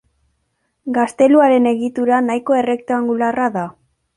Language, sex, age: Basque, female, under 19